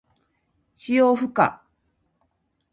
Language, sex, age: Japanese, female, 50-59